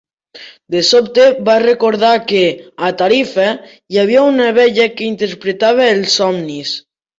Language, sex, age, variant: Catalan, male, 50-59, Septentrional